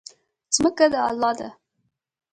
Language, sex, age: Pashto, female, 19-29